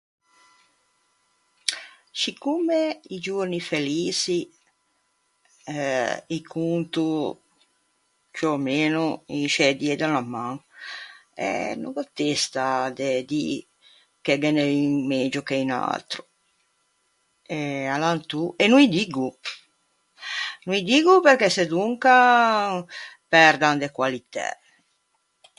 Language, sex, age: Ligurian, female, 60-69